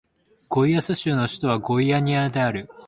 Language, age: Japanese, 19-29